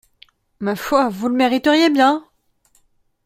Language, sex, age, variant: French, female, 30-39, Français de métropole